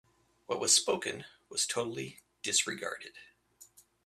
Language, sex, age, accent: English, male, 50-59, United States English